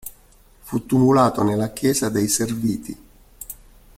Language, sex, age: Italian, male, 60-69